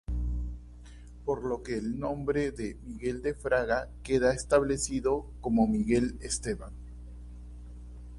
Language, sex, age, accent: Spanish, male, 40-49, Andino-Pacífico: Colombia, Perú, Ecuador, oeste de Bolivia y Venezuela andina